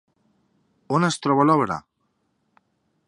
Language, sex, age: Catalan, male, 30-39